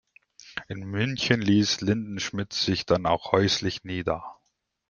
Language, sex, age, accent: German, male, 19-29, Deutschland Deutsch